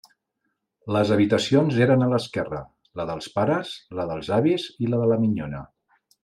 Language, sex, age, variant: Catalan, male, 40-49, Central